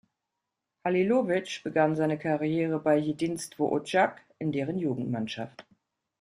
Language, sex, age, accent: German, female, 40-49, Deutschland Deutsch